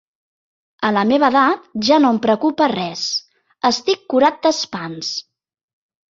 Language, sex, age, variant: Catalan, female, 40-49, Central